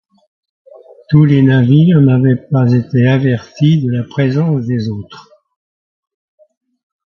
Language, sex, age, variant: French, male, 80-89, Français de métropole